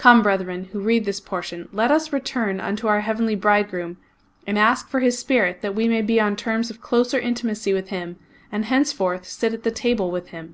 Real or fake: real